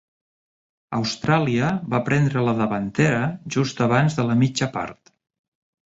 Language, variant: Catalan, Nord-Occidental